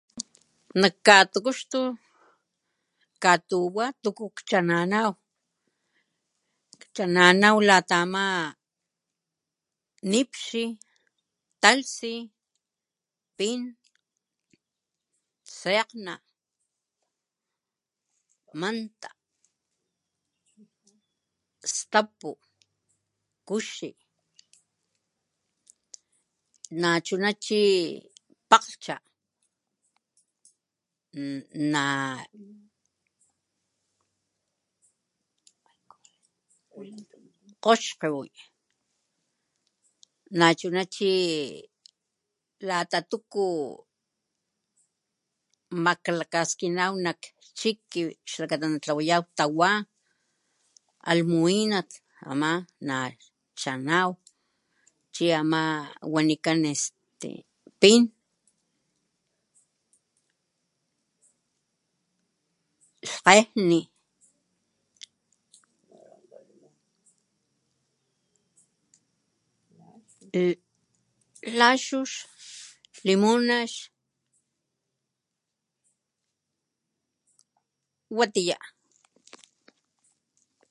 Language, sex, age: Papantla Totonac, male, 60-69